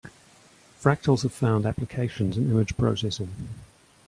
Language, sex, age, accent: English, male, 50-59, New Zealand English